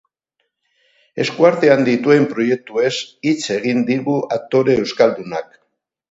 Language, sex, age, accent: Basque, male, 70-79, Mendebalekoa (Araba, Bizkaia, Gipuzkoako mendebaleko herri batzuk)